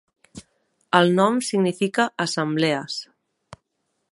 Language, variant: Catalan, Central